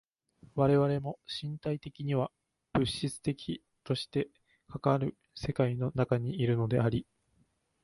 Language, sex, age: Japanese, male, 19-29